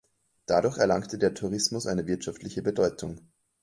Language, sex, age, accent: German, male, 19-29, Österreichisches Deutsch